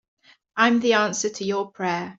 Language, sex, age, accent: English, female, 30-39, England English